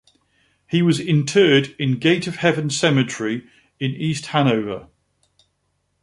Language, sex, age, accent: English, male, 50-59, England English